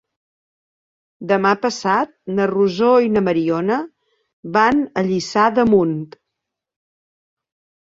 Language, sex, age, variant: Catalan, female, 50-59, Septentrional